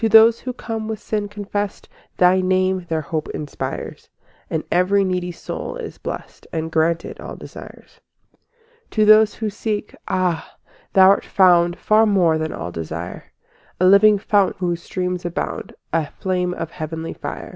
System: none